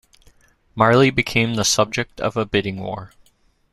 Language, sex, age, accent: English, male, 30-39, United States English